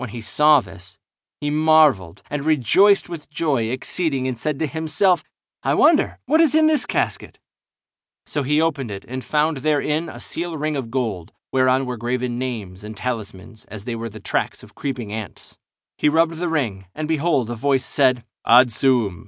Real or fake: real